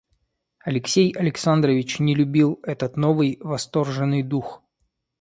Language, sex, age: Russian, male, 30-39